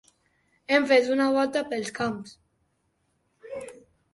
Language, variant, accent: Catalan, Nord-Occidental, nord-occidental